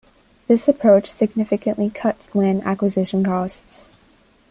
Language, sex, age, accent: English, female, under 19, United States English